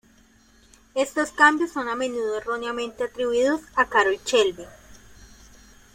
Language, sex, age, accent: Spanish, female, 19-29, Caribe: Cuba, Venezuela, Puerto Rico, República Dominicana, Panamá, Colombia caribeña, México caribeño, Costa del golfo de México